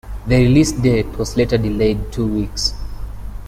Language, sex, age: English, male, 19-29